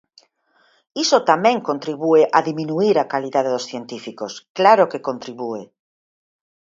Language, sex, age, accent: Galician, female, 50-59, Normativo (estándar)